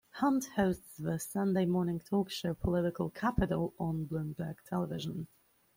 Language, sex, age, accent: English, male, under 19, Australian English